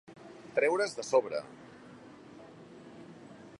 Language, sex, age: Catalan, male, 50-59